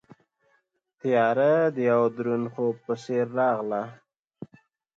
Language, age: Pashto, 30-39